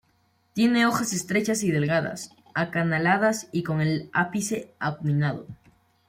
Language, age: Spanish, under 19